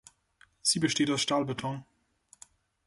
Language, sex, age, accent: German, male, 19-29, Österreichisches Deutsch